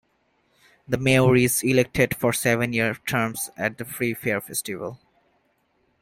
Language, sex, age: English, male, 19-29